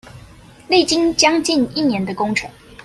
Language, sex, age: Chinese, female, 19-29